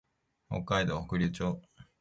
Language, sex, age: Japanese, male, 19-29